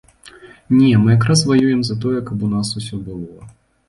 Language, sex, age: Belarusian, male, 19-29